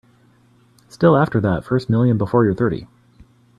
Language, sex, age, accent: English, male, 40-49, United States English